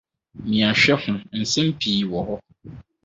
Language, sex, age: Akan, male, 30-39